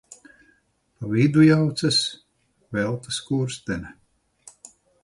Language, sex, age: Latvian, male, 50-59